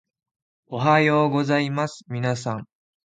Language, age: Japanese, 19-29